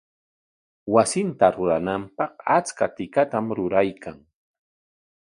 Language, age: Corongo Ancash Quechua, 50-59